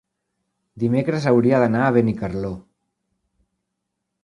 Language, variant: Catalan, Central